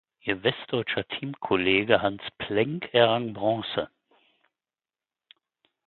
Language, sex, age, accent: German, male, 60-69, Deutschland Deutsch